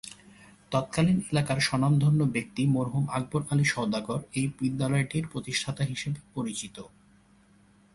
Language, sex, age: Bengali, male, 19-29